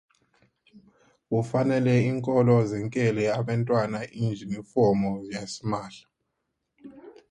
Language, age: South Ndebele, 30-39